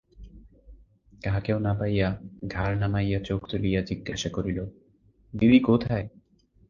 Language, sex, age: Bengali, male, 19-29